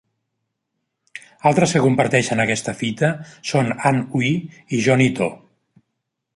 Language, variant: Catalan, Central